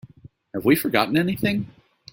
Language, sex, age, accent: English, male, 30-39, United States English